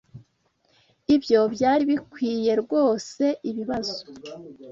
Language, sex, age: Kinyarwanda, female, 19-29